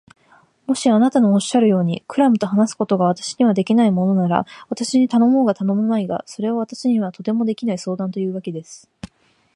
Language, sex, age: Japanese, female, 19-29